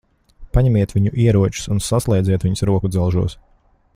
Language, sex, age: Latvian, male, 30-39